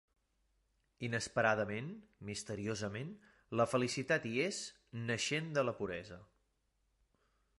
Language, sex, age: Catalan, male, 30-39